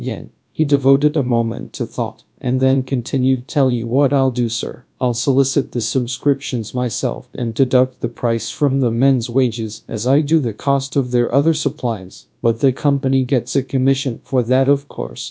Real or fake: fake